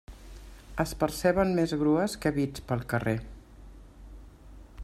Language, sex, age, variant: Catalan, female, 60-69, Central